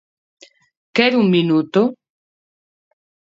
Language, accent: Galician, Normativo (estándar)